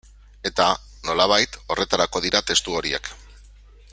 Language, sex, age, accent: Basque, male, 30-39, Mendebalekoa (Araba, Bizkaia, Gipuzkoako mendebaleko herri batzuk)